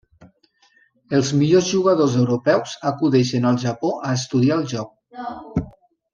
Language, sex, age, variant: Catalan, male, 40-49, Nord-Occidental